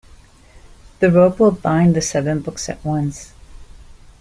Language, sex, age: English, female, 50-59